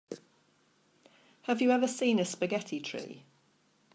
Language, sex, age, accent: English, female, 60-69, England English